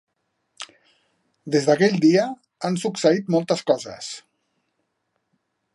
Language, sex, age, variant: Catalan, male, 40-49, Central